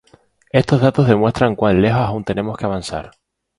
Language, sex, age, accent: Spanish, male, 19-29, España: Islas Canarias